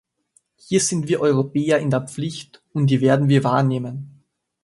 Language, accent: German, Österreichisches Deutsch